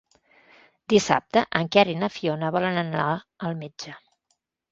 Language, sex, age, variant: Catalan, female, 50-59, Central